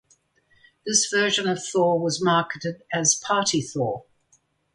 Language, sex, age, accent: English, female, 70-79, England English